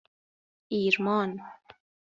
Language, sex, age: Persian, female, 30-39